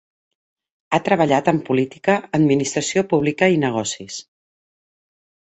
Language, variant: Catalan, Central